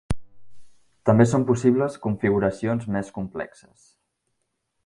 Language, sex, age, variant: Catalan, male, 19-29, Central